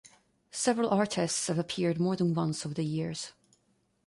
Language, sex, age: English, female, 30-39